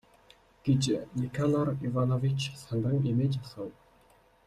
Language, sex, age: Mongolian, male, 19-29